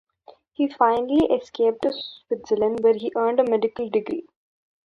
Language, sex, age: English, female, under 19